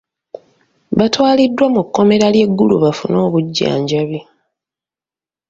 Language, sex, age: Ganda, female, 30-39